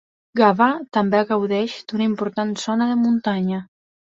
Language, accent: Catalan, valencià